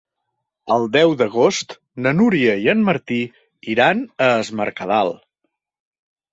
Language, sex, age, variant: Catalan, male, 50-59, Central